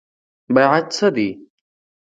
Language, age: Pashto, under 19